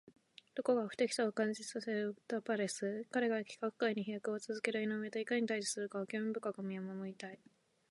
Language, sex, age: Japanese, female, under 19